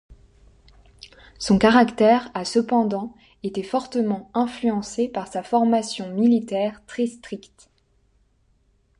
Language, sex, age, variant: French, female, 19-29, Français de métropole